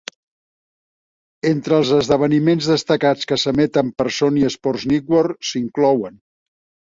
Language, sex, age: Catalan, male, 70-79